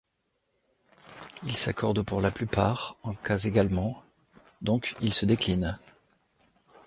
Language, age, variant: French, 60-69, Français de métropole